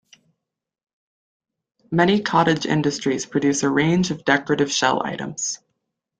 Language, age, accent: English, 19-29, United States English